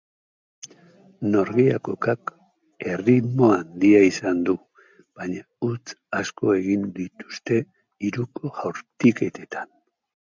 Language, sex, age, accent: Basque, male, 60-69, Mendebalekoa (Araba, Bizkaia, Gipuzkoako mendebaleko herri batzuk)